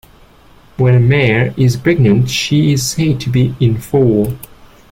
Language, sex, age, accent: English, male, 19-29, England English